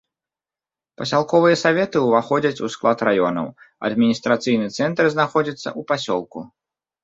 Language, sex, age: Belarusian, male, 30-39